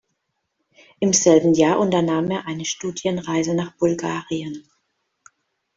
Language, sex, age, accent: German, female, 40-49, Deutschland Deutsch